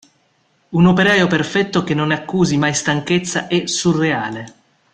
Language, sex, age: Italian, male, 30-39